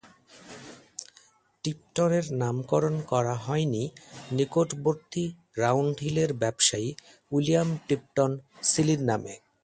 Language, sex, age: Bengali, male, 30-39